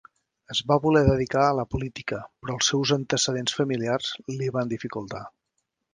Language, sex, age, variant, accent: Catalan, male, 50-59, Central, central